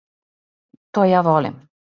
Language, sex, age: Serbian, female, 50-59